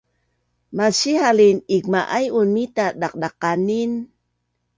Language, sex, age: Bunun, female, 60-69